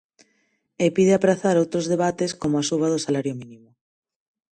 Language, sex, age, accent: Galician, female, 19-29, Normativo (estándar)